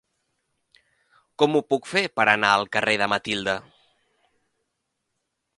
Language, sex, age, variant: Catalan, male, 19-29, Central